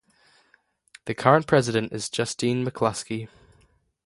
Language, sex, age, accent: English, male, under 19, Australian English; Canadian English